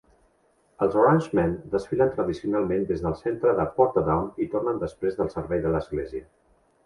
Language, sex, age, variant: Catalan, male, 40-49, Central